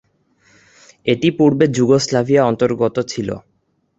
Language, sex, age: Bengali, male, 19-29